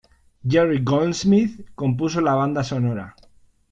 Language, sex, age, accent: Spanish, male, 40-49, España: Norte peninsular (Asturias, Castilla y León, Cantabria, País Vasco, Navarra, Aragón, La Rioja, Guadalajara, Cuenca)